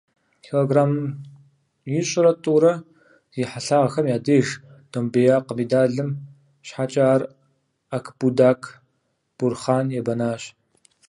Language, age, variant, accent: Kabardian, 19-29, Адыгэбзэ (Къэбэрдей, Кирил, псоми зэдай), Джылэхъстэней (Gilahsteney)